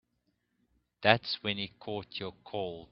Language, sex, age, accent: English, male, 30-39, Southern African (South Africa, Zimbabwe, Namibia)